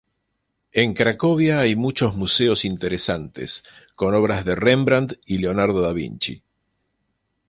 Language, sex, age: Spanish, male, 50-59